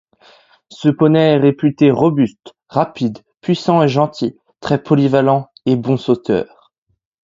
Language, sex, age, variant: French, male, under 19, Français de métropole